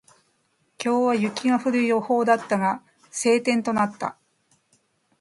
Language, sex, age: Japanese, female, 50-59